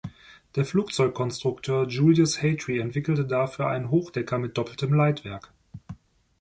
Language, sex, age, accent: German, male, 30-39, Deutschland Deutsch